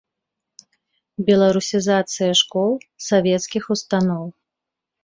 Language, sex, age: Belarusian, female, 30-39